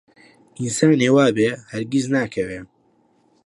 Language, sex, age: Central Kurdish, male, under 19